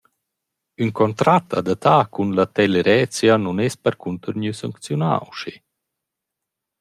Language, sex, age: Romansh, male, 40-49